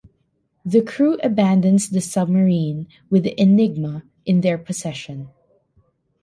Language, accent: English, Filipino